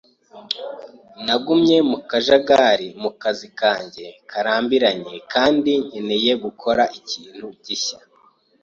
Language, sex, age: Kinyarwanda, male, 19-29